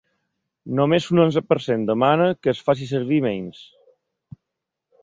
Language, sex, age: Catalan, male, 40-49